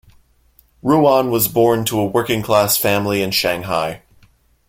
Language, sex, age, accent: English, male, 19-29, United States English